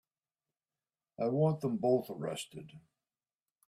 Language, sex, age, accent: English, male, 70-79, Canadian English